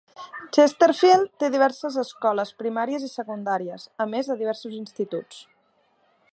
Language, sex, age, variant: Catalan, female, 30-39, Central